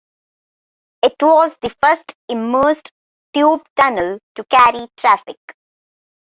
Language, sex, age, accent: English, female, 30-39, India and South Asia (India, Pakistan, Sri Lanka)